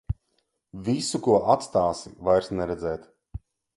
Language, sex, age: Latvian, male, 40-49